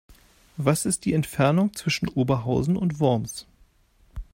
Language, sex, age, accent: German, male, 40-49, Deutschland Deutsch